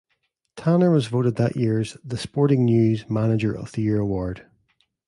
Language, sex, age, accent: English, male, 40-49, Northern Irish